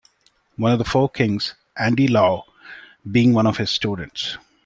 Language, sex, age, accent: English, male, 30-39, India and South Asia (India, Pakistan, Sri Lanka)